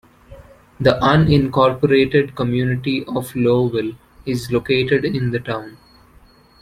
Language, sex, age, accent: English, male, 19-29, India and South Asia (India, Pakistan, Sri Lanka)